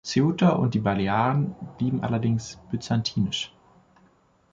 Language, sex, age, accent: German, male, 19-29, Deutschland Deutsch